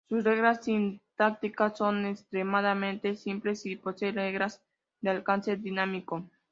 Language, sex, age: Spanish, female, 19-29